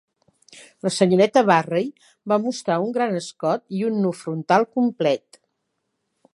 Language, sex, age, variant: Catalan, female, 60-69, Central